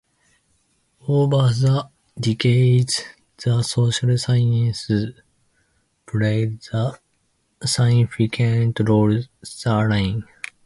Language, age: English, 19-29